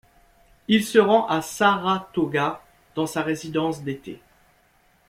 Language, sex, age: French, male, 30-39